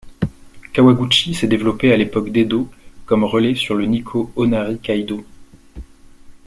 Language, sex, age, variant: French, male, 19-29, Français de métropole